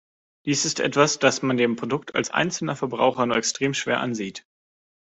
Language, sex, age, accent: German, male, 30-39, Deutschland Deutsch